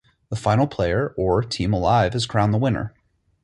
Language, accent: English, United States English